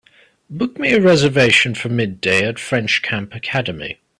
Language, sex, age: English, male, 19-29